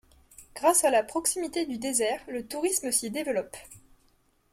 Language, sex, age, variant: French, female, 19-29, Français de métropole